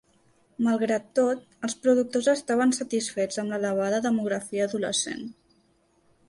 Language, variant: Catalan, Central